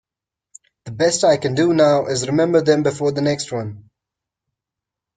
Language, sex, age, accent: English, male, 19-29, India and South Asia (India, Pakistan, Sri Lanka)